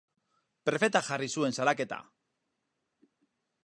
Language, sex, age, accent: Basque, male, 30-39, Mendebalekoa (Araba, Bizkaia, Gipuzkoako mendebaleko herri batzuk)